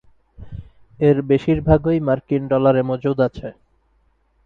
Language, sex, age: Bengali, male, 19-29